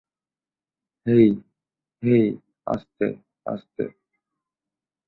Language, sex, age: Bengali, male, 19-29